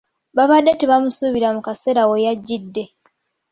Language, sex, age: Ganda, female, 19-29